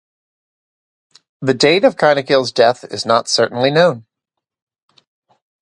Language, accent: English, United States English